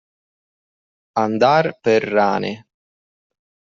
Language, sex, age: Italian, male, 40-49